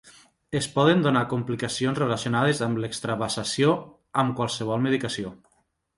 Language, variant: Catalan, Nord-Occidental